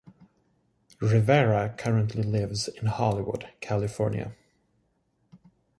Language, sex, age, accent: English, male, 30-39, United States English